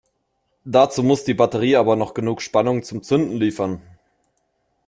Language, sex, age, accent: German, male, 19-29, Deutschland Deutsch